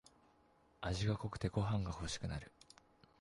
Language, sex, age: Japanese, male, 19-29